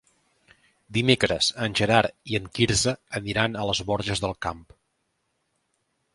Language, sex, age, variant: Catalan, male, 40-49, Central